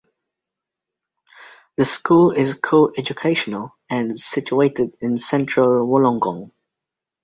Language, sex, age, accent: English, male, under 19, England English